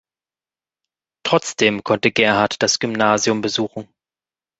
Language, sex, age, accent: German, male, 30-39, Deutschland Deutsch